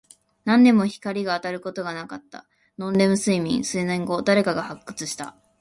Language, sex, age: Japanese, female, 19-29